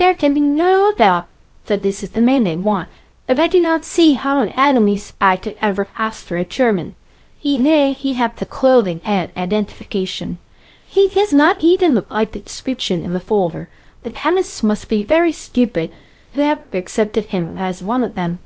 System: TTS, VITS